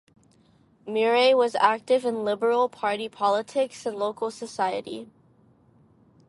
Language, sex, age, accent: English, female, under 19, United States English